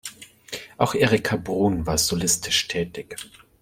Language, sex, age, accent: German, male, 30-39, Deutschland Deutsch